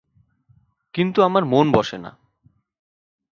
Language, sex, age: Bengali, male, 19-29